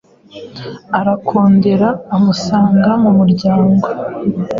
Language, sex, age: Kinyarwanda, female, 19-29